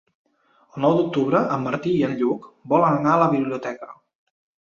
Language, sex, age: Catalan, male, 40-49